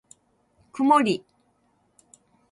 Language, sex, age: Japanese, female, 60-69